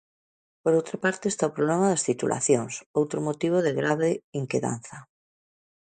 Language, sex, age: Galician, female, 40-49